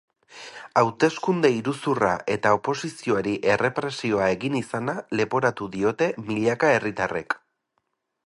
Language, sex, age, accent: Basque, male, 30-39, Erdialdekoa edo Nafarra (Gipuzkoa, Nafarroa)